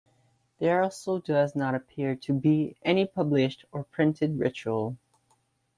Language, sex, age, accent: English, male, 19-29, England English